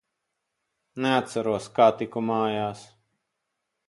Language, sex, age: Latvian, male, 40-49